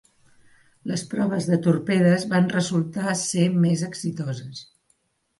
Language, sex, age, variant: Catalan, female, 60-69, Central